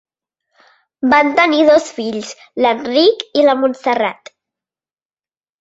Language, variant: Catalan, Central